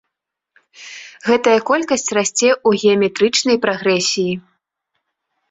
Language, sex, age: Belarusian, female, 19-29